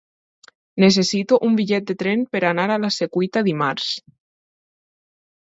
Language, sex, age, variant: Catalan, female, under 19, Alacantí